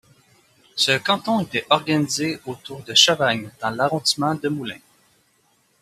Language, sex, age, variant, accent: French, male, 30-39, Français d'Amérique du Nord, Français du Canada